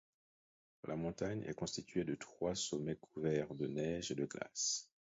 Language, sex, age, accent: French, male, 30-39, Français d’Haïti